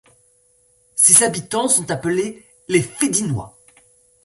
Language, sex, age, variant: French, female, 19-29, Français de métropole